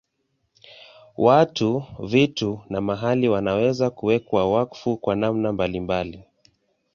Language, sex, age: Swahili, male, 19-29